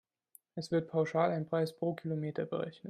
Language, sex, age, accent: German, male, 19-29, Deutschland Deutsch